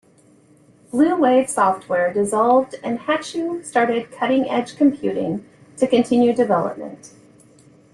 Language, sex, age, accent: English, female, 50-59, United States English